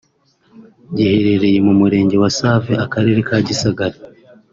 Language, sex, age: Kinyarwanda, male, 19-29